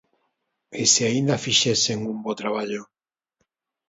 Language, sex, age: Galician, male, 50-59